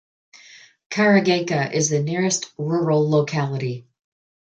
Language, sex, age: English, female, 50-59